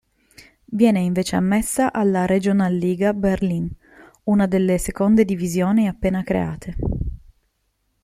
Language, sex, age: Italian, female, 30-39